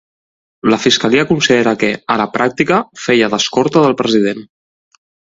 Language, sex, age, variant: Catalan, male, 30-39, Central